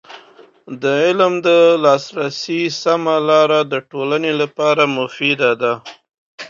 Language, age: Pashto, 30-39